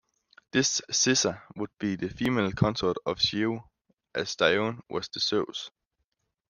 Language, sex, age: English, male, under 19